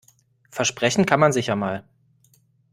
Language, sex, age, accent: German, male, 19-29, Deutschland Deutsch